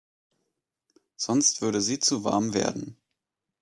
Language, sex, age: German, male, 19-29